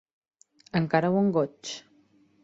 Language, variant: Catalan, Nord-Occidental